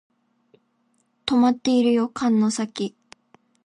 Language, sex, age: Japanese, female, under 19